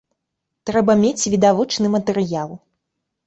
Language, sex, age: Belarusian, female, 19-29